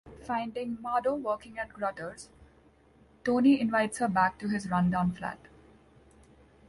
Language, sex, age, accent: English, female, 30-39, India and South Asia (India, Pakistan, Sri Lanka)